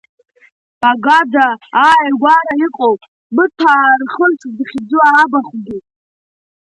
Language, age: Abkhazian, under 19